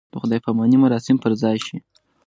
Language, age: Pashto, 19-29